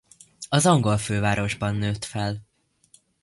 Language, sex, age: Hungarian, male, under 19